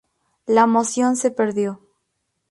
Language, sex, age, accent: Spanish, female, 19-29, México